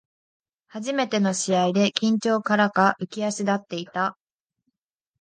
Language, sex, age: Japanese, female, under 19